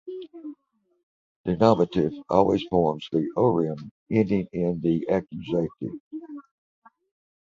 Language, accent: English, United States English